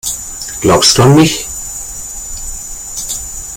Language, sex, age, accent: German, male, 40-49, Deutschland Deutsch